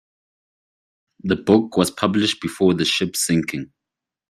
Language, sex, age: English, male, 19-29